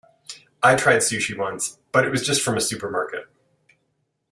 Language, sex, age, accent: English, male, 30-39, Canadian English